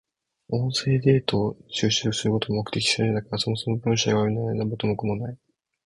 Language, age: Japanese, 19-29